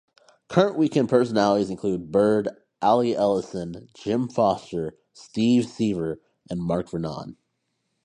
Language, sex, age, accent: English, male, under 19, United States English